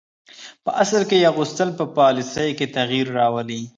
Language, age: Pashto, 19-29